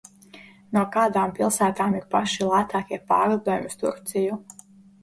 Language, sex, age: Latvian, female, 19-29